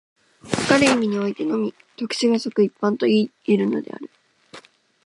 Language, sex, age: Japanese, female, 19-29